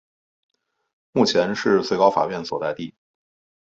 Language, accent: Chinese, 出生地：北京市